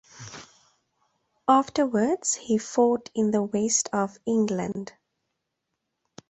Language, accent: English, Southern African (South Africa, Zimbabwe, Namibia)